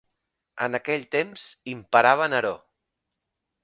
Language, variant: Catalan, Central